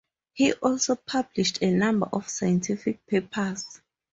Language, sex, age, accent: English, female, 30-39, Southern African (South Africa, Zimbabwe, Namibia)